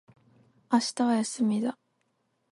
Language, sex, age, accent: Japanese, female, 19-29, 関西弁